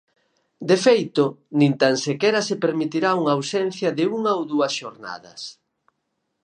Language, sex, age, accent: Galician, male, 50-59, Oriental (común en zona oriental)